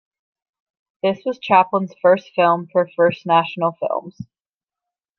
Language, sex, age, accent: English, female, 19-29, United States English